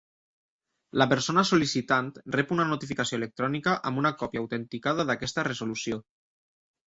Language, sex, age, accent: Catalan, male, 19-29, valencià